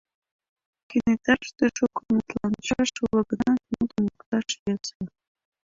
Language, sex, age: Mari, female, 19-29